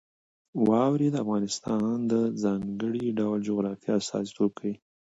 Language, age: Pashto, 19-29